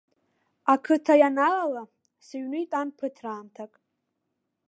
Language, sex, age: Abkhazian, female, under 19